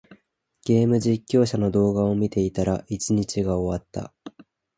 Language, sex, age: Japanese, male, 19-29